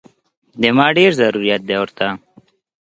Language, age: Pashto, 19-29